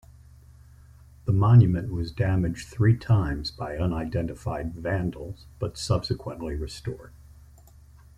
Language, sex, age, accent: English, male, 60-69, United States English